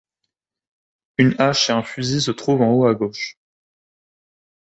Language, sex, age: French, male, under 19